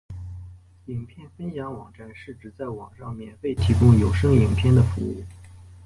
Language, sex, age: Chinese, male, 19-29